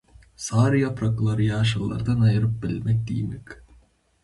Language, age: Turkmen, 19-29